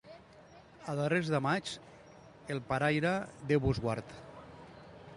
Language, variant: Catalan, Central